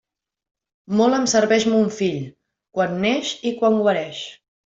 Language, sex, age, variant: Catalan, female, 19-29, Central